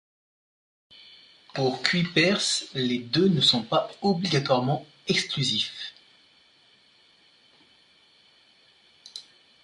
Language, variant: French, Français de métropole